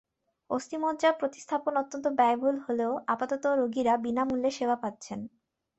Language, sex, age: Bengali, female, 19-29